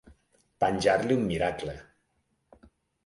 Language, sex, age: Catalan, male, 50-59